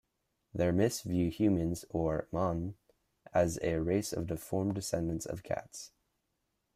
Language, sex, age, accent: English, male, under 19, United States English